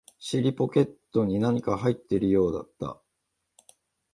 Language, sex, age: Japanese, male, 40-49